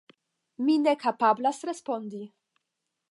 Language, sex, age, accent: Esperanto, female, 19-29, Internacia